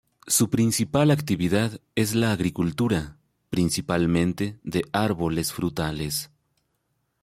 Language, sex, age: Spanish, male, 40-49